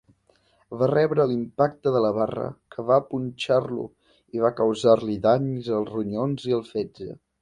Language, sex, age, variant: Catalan, male, 19-29, Central